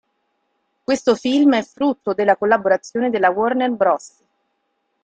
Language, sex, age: Italian, female, 30-39